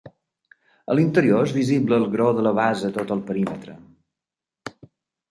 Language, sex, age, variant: Catalan, male, 40-49, Balear